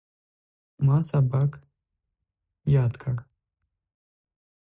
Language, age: Pashto, 19-29